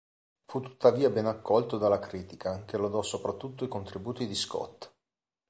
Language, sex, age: Italian, male, 40-49